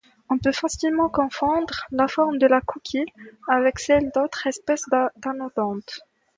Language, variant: French, Français de métropole